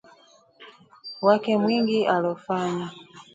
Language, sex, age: Swahili, female, 40-49